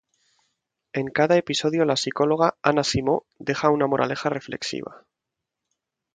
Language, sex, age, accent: Spanish, male, 19-29, España: Centro-Sur peninsular (Madrid, Toledo, Castilla-La Mancha)